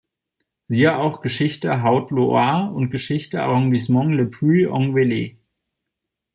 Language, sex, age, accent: German, male, 30-39, Deutschland Deutsch